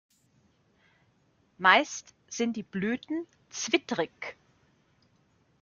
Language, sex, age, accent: German, female, 30-39, Deutschland Deutsch